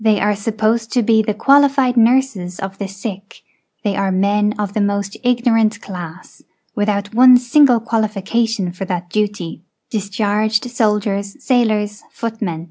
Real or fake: real